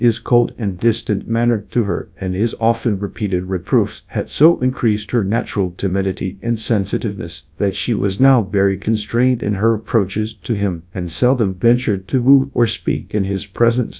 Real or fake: fake